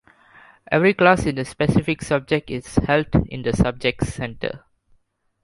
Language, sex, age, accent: English, male, under 19, Malaysian English